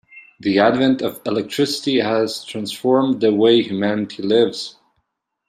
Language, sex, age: English, male, 19-29